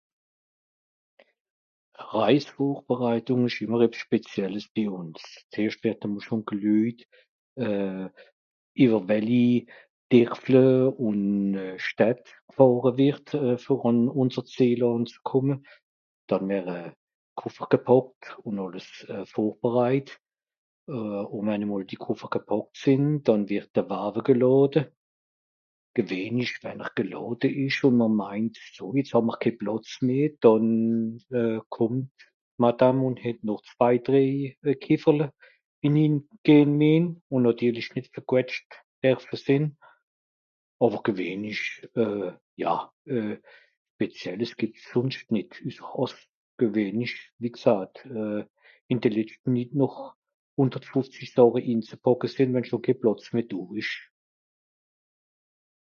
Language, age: Swiss German, 60-69